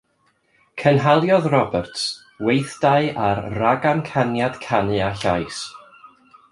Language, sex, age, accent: Welsh, male, 30-39, Y Deyrnas Unedig Cymraeg